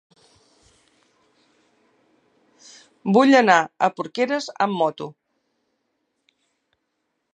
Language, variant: Catalan, Central